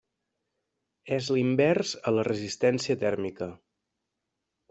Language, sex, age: Catalan, male, 30-39